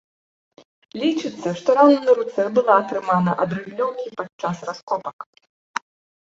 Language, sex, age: Belarusian, female, 19-29